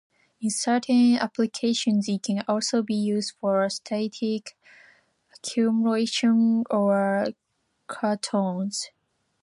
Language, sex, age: English, female, 19-29